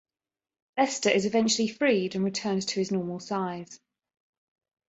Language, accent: English, England English